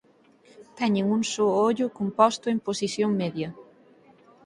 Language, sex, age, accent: Galician, female, 19-29, Atlántico (seseo e gheada)